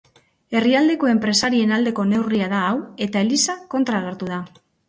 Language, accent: Basque, Mendebalekoa (Araba, Bizkaia, Gipuzkoako mendebaleko herri batzuk)